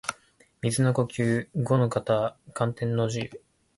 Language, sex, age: Japanese, male, 19-29